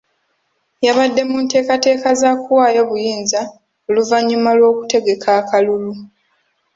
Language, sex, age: Ganda, female, 19-29